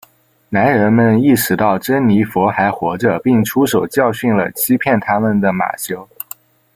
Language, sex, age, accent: Chinese, male, under 19, 出生地：浙江省